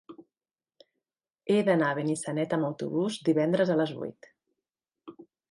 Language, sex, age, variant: Catalan, female, 40-49, Central